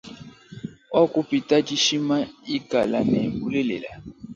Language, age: Luba-Lulua, 19-29